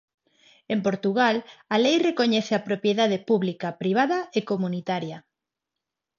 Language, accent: Galician, Neofalante